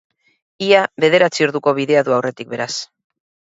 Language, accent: Basque, Mendebalekoa (Araba, Bizkaia, Gipuzkoako mendebaleko herri batzuk)